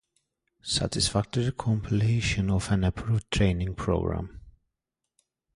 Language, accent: English, United States English